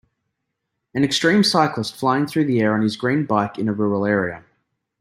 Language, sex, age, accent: English, male, 30-39, Australian English